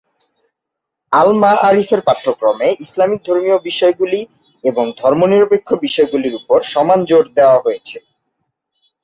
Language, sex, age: Bengali, male, 19-29